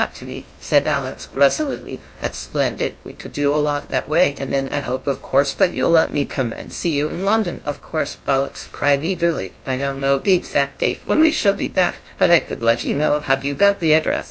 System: TTS, GlowTTS